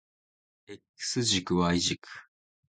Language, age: Japanese, 19-29